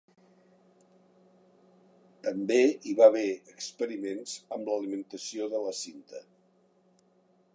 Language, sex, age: Catalan, male, 60-69